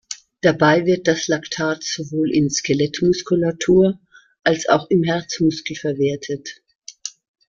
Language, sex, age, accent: German, female, 60-69, Deutschland Deutsch